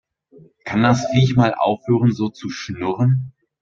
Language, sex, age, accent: German, male, 19-29, Deutschland Deutsch